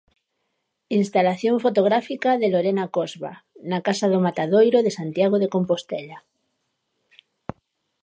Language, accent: Galician, Oriental (común en zona oriental)